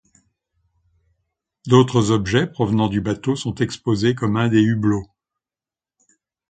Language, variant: French, Français de métropole